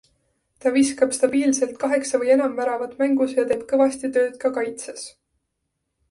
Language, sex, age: Estonian, female, 19-29